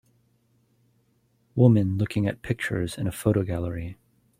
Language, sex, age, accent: English, male, 40-49, United States English